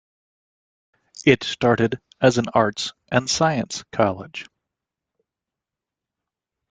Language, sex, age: English, male, 40-49